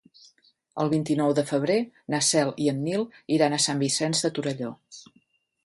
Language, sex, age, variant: Catalan, female, 50-59, Central